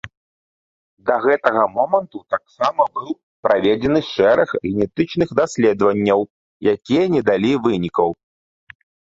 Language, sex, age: Belarusian, male, 30-39